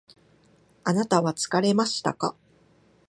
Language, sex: Japanese, female